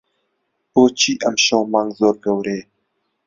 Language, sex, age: Central Kurdish, male, under 19